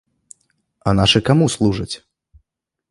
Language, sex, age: Belarusian, male, 19-29